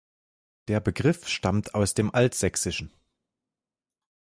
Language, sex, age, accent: German, male, 30-39, Deutschland Deutsch